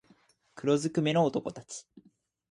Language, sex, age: Japanese, male, 19-29